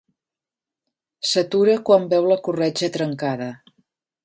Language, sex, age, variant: Catalan, female, 50-59, Central